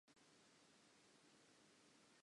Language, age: Southern Sotho, 19-29